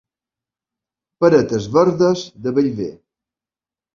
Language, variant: Catalan, Balear